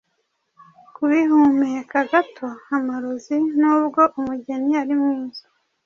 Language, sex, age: Kinyarwanda, female, 30-39